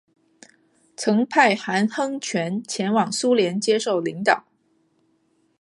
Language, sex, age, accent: Chinese, female, 30-39, 出生地：广东省